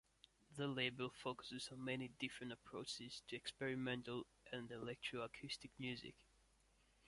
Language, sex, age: English, male, under 19